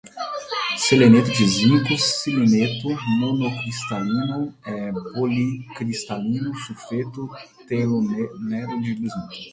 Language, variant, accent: Portuguese, Portuguese (Brasil), Mineiro